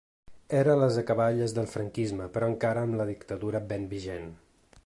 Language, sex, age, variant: Catalan, male, 30-39, Central